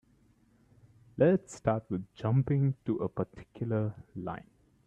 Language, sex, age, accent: English, male, 19-29, India and South Asia (India, Pakistan, Sri Lanka)